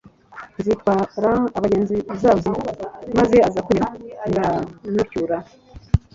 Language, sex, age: Kinyarwanda, female, 30-39